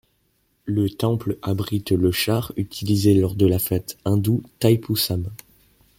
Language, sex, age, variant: French, male, under 19, Français de métropole